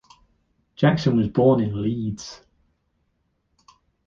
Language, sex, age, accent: English, male, 19-29, England English